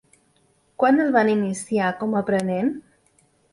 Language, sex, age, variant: Catalan, female, 40-49, Central